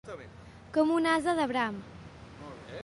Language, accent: Catalan, valencià